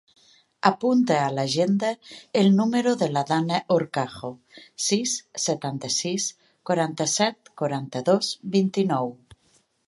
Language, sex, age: Catalan, female, 50-59